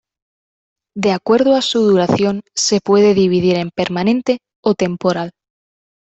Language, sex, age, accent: Spanish, female, 19-29, España: Norte peninsular (Asturias, Castilla y León, Cantabria, País Vasco, Navarra, Aragón, La Rioja, Guadalajara, Cuenca)